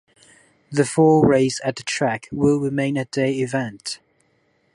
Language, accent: English, Hong Kong English